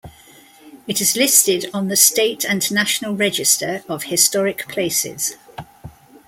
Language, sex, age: English, female, 60-69